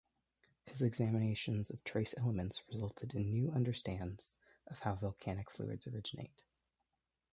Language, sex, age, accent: English, male, 19-29, United States English